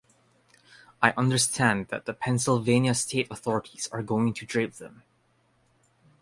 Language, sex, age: English, male, 19-29